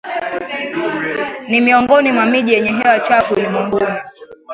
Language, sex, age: Swahili, female, 19-29